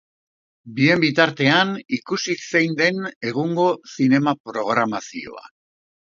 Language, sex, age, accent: Basque, male, 50-59, Erdialdekoa edo Nafarra (Gipuzkoa, Nafarroa)